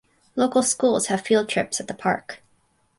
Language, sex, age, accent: English, female, 19-29, Canadian English